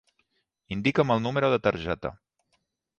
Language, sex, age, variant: Catalan, male, 40-49, Balear